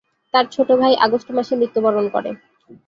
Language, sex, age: Bengali, female, 19-29